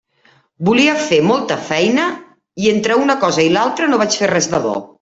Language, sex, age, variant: Catalan, female, 50-59, Central